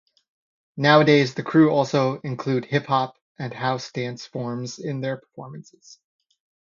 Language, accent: English, United States English